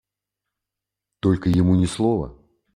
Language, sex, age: Russian, male, 50-59